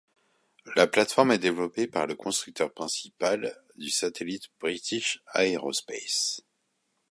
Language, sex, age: French, male, 40-49